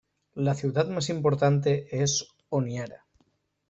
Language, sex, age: Spanish, male, 30-39